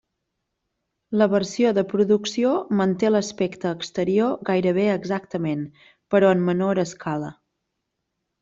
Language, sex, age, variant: Catalan, female, 30-39, Central